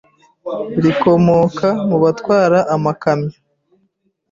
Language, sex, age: Kinyarwanda, female, 30-39